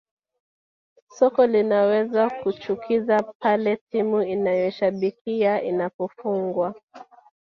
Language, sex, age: Swahili, female, 19-29